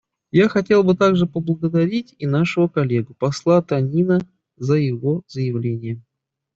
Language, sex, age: Russian, male, 30-39